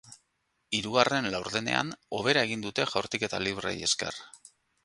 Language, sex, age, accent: Basque, male, 40-49, Erdialdekoa edo Nafarra (Gipuzkoa, Nafarroa)